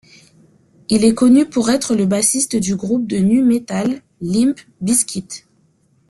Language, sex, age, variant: French, female, 30-39, Français de métropole